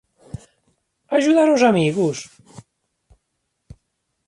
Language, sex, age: Galician, male, 40-49